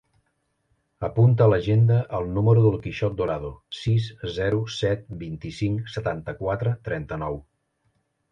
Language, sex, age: Catalan, male, 50-59